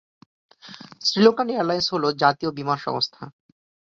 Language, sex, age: Bengali, male, 19-29